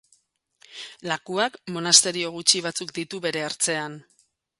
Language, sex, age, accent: Basque, female, 40-49, Mendebalekoa (Araba, Bizkaia, Gipuzkoako mendebaleko herri batzuk)